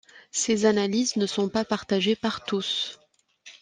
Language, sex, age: French, female, 19-29